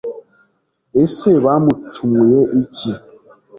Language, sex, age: Kinyarwanda, male, 19-29